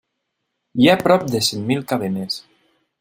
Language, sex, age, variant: Catalan, male, 30-39, Nord-Occidental